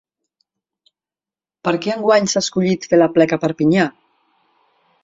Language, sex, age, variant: Catalan, female, 40-49, Central